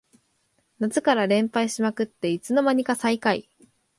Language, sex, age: Japanese, female, under 19